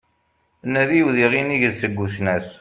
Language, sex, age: Kabyle, male, 40-49